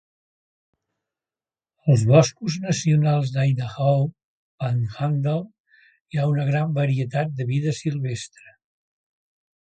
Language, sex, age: Catalan, male, 70-79